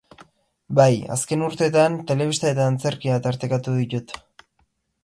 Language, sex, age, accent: Basque, male, 19-29, Erdialdekoa edo Nafarra (Gipuzkoa, Nafarroa)